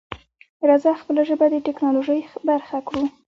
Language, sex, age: Pashto, female, 19-29